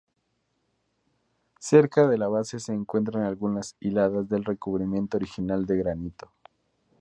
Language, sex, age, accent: Spanish, male, 19-29, México